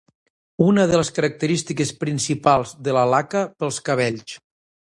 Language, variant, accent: Catalan, Central, central